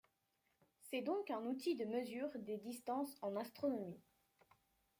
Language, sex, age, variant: French, female, under 19, Français de métropole